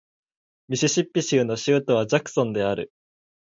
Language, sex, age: Japanese, male, 19-29